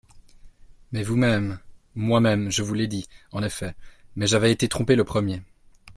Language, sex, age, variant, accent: French, male, 19-29, Français d'Europe, Français de Suisse